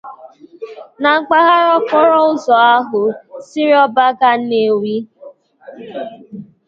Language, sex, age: Igbo, female, 19-29